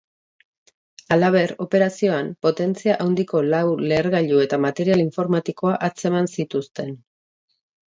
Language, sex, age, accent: Basque, female, 40-49, Erdialdekoa edo Nafarra (Gipuzkoa, Nafarroa)